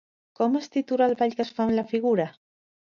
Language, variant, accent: Catalan, Central, central